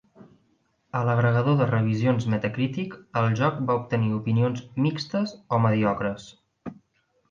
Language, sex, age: Catalan, male, 19-29